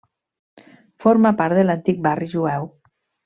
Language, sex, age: Catalan, female, 40-49